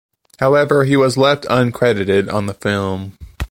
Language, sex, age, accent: English, male, 19-29, United States English